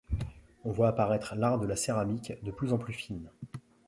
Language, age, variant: French, 40-49, Français de métropole